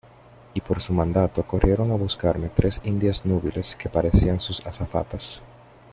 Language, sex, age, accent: Spanish, male, 30-39, Caribe: Cuba, Venezuela, Puerto Rico, República Dominicana, Panamá, Colombia caribeña, México caribeño, Costa del golfo de México